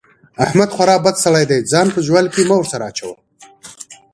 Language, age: Pashto, 30-39